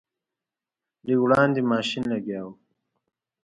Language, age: Pashto, 19-29